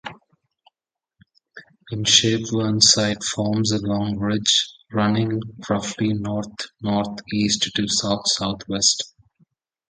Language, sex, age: English, male, 30-39